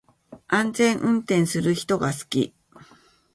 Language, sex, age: Japanese, female, 50-59